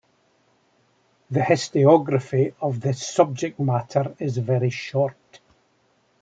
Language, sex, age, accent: English, male, 70-79, Scottish English